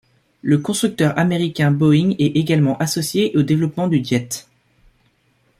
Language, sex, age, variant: French, male, 19-29, Français de métropole